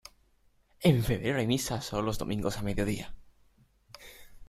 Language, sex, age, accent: Spanish, male, 19-29, España: Sur peninsular (Andalucia, Extremadura, Murcia)